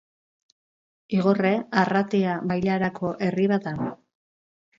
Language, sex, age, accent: Basque, female, 50-59, Mendebalekoa (Araba, Bizkaia, Gipuzkoako mendebaleko herri batzuk)